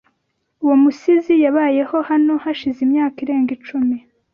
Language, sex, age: Kinyarwanda, female, 19-29